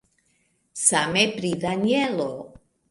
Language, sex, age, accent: Esperanto, female, 50-59, Internacia